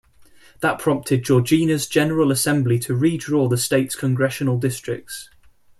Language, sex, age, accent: English, male, 19-29, England English